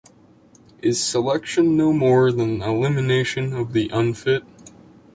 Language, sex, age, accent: English, male, under 19, United States English